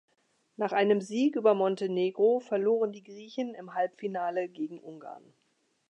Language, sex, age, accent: German, female, 50-59, Deutschland Deutsch